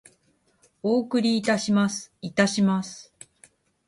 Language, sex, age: Japanese, female, 40-49